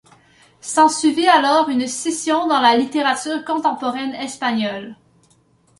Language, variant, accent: French, Français d'Amérique du Nord, Français du Canada